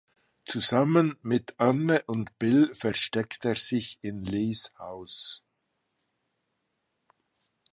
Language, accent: German, Schweizerdeutsch